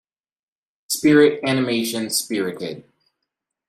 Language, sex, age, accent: English, male, 19-29, United States English